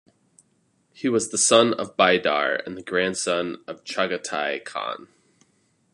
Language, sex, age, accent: English, male, 30-39, United States English